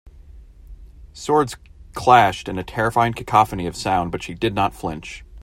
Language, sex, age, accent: English, male, 30-39, United States English